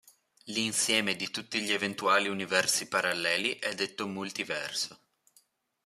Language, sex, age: Italian, male, under 19